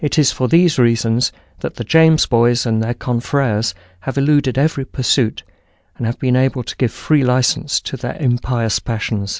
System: none